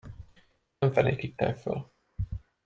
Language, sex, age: Hungarian, male, 19-29